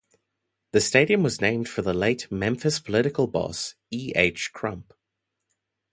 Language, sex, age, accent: English, male, 19-29, Southern African (South Africa, Zimbabwe, Namibia)